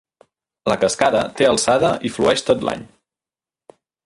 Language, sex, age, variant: Catalan, male, 19-29, Central